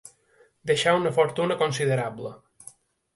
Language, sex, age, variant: Catalan, male, 30-39, Balear